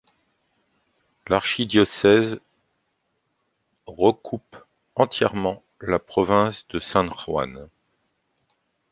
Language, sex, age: French, male, 50-59